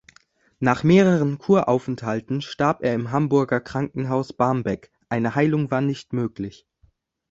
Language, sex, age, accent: German, male, under 19, Deutschland Deutsch